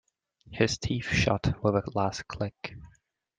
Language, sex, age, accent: English, male, 19-29, England English